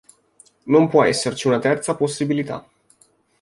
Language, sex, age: Italian, male, 19-29